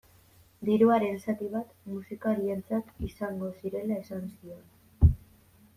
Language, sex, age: Basque, female, 19-29